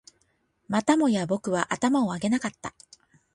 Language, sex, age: Japanese, female, 40-49